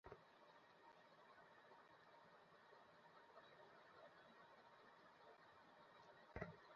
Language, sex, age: Bengali, male, 19-29